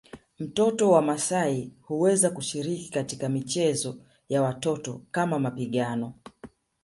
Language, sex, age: Swahili, female, 40-49